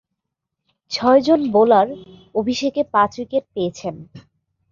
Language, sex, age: Bengali, female, 19-29